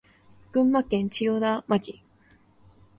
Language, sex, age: Japanese, female, under 19